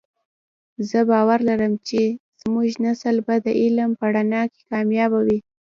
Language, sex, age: Pashto, female, under 19